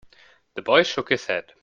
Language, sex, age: English, male, 19-29